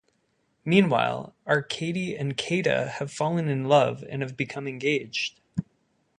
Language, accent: English, Canadian English